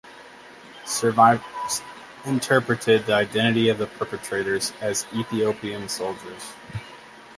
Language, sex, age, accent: English, male, 30-39, United States English